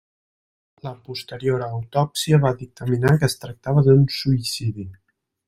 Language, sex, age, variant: Catalan, male, 19-29, Central